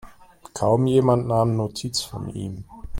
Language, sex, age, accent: German, male, 30-39, Deutschland Deutsch